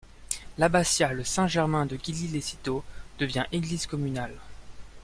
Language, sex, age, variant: French, male, 19-29, Français de métropole